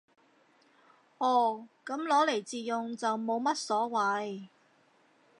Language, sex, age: Cantonese, female, 40-49